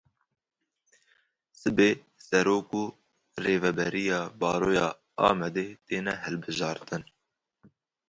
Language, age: Kurdish, 19-29